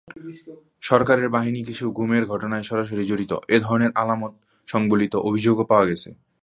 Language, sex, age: Bengali, male, 19-29